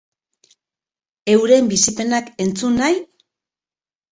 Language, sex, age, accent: Basque, female, 40-49, Mendebalekoa (Araba, Bizkaia, Gipuzkoako mendebaleko herri batzuk)